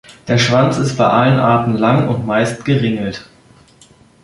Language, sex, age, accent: German, male, under 19, Deutschland Deutsch